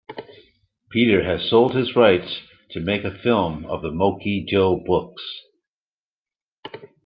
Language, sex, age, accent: English, male, 60-69, Canadian English